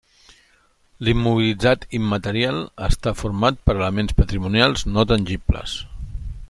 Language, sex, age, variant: Catalan, male, 50-59, Central